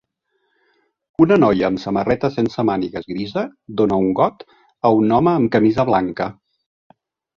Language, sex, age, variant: Catalan, male, 50-59, Central